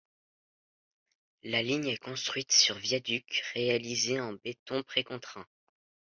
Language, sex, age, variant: French, male, under 19, Français de métropole